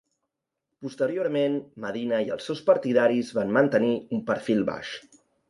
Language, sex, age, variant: Catalan, male, 30-39, Central